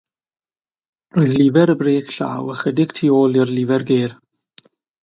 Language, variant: Welsh, South-Eastern Welsh